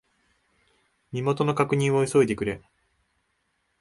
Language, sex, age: Japanese, male, 19-29